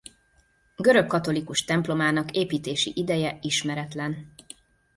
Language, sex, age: Hungarian, female, 40-49